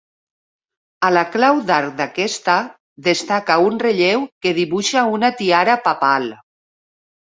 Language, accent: Catalan, valencià